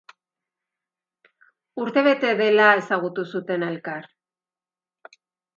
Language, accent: Basque, Erdialdekoa edo Nafarra (Gipuzkoa, Nafarroa)